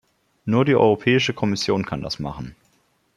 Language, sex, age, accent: German, male, 30-39, Deutschland Deutsch